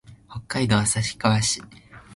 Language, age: Japanese, under 19